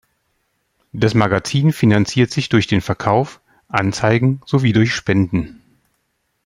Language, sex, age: German, male, 40-49